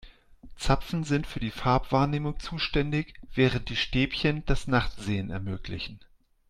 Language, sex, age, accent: German, male, 40-49, Deutschland Deutsch